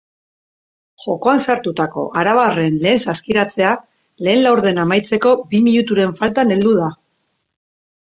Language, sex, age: Basque, female, 40-49